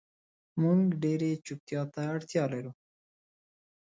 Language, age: Pashto, 30-39